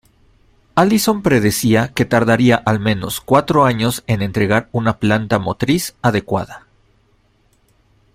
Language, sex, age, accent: Spanish, male, 40-49, México